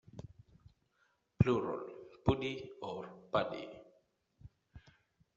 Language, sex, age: English, male, 19-29